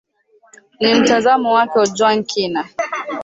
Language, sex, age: Swahili, female, 19-29